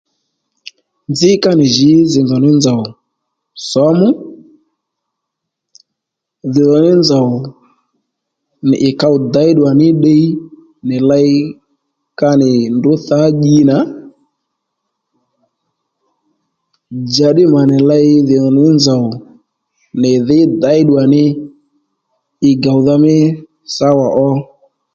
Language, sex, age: Lendu, male, 30-39